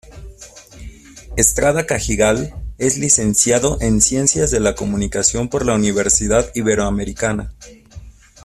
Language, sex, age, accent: Spanish, male, 19-29, México